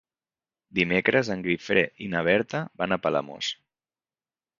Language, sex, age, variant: Catalan, male, 30-39, Central